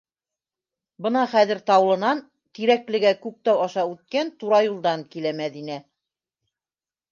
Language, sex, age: Bashkir, female, 60-69